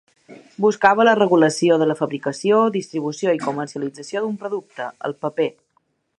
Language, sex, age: Catalan, female, 30-39